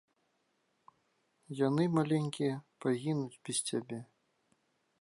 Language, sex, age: Belarusian, male, 40-49